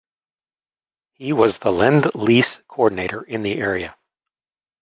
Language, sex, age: English, male, 40-49